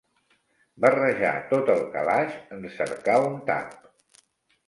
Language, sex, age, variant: Catalan, male, 60-69, Central